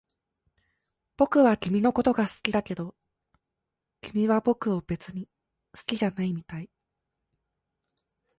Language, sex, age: Japanese, male, under 19